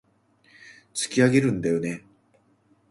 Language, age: Japanese, 30-39